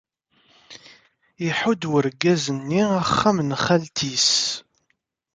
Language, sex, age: Kabyle, male, 19-29